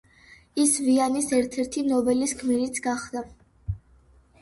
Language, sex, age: Georgian, female, 50-59